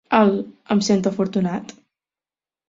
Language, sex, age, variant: Catalan, female, 19-29, Central